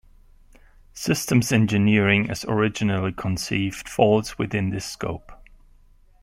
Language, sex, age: English, male, 40-49